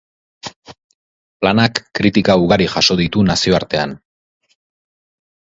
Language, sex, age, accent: Basque, male, 30-39, Erdialdekoa edo Nafarra (Gipuzkoa, Nafarroa)